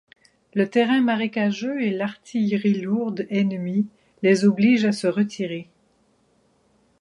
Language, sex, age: French, female, 50-59